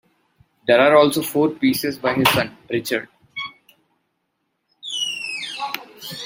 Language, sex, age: English, male, under 19